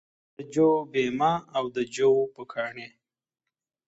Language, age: Pashto, 30-39